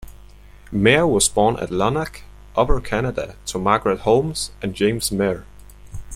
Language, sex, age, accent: English, male, under 19, United States English